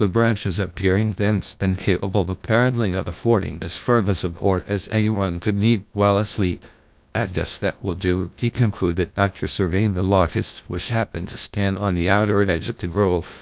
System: TTS, GlowTTS